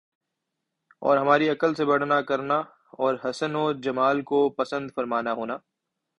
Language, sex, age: Urdu, male, 19-29